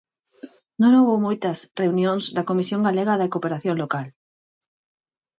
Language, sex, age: Galician, female, 40-49